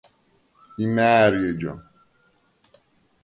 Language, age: Svan, 40-49